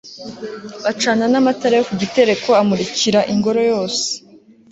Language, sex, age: Kinyarwanda, female, 19-29